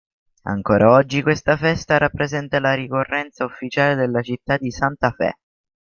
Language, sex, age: Italian, male, under 19